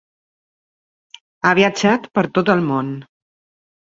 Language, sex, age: Catalan, female, 50-59